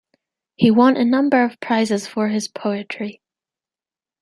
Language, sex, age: English, female, 19-29